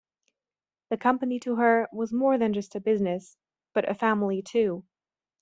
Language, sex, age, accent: English, female, 19-29, United States English